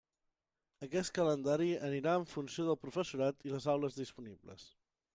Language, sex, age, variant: Catalan, male, 30-39, Central